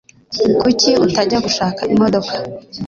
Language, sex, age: Kinyarwanda, female, 19-29